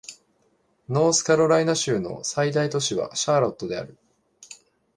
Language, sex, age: Japanese, male, 19-29